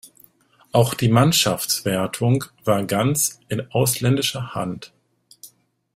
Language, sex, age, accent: German, male, 50-59, Deutschland Deutsch